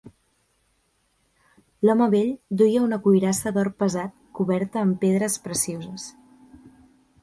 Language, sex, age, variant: Catalan, female, 19-29, Central